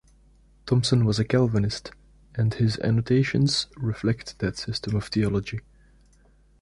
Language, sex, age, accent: English, male, 19-29, England English